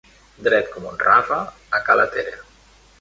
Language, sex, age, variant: Catalan, male, 19-29, Central